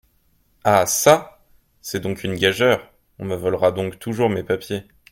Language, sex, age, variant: French, male, 19-29, Français de métropole